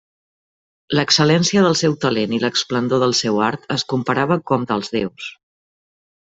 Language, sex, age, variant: Catalan, female, 50-59, Central